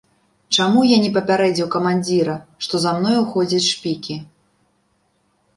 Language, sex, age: Belarusian, female, 19-29